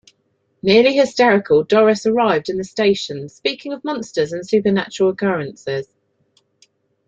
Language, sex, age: English, female, 50-59